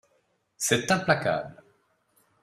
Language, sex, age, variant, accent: French, male, 50-59, Français d'Europe, Français de Suisse